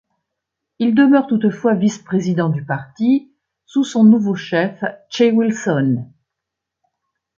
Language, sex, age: French, female, 70-79